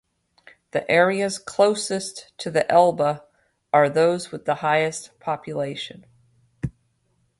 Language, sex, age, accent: English, female, 50-59, United States English